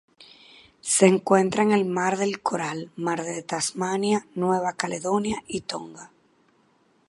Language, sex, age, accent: Spanish, female, 30-39, Caribe: Cuba, Venezuela, Puerto Rico, República Dominicana, Panamá, Colombia caribeña, México caribeño, Costa del golfo de México